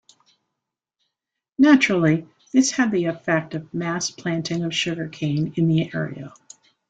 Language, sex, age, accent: English, female, 60-69, United States English